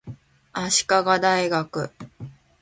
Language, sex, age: Japanese, female, 19-29